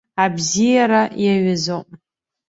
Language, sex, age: Abkhazian, female, under 19